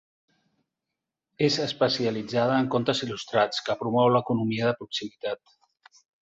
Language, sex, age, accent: Catalan, male, 50-59, Barcelonès